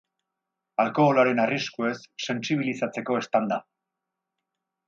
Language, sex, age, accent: Basque, male, 50-59, Erdialdekoa edo Nafarra (Gipuzkoa, Nafarroa)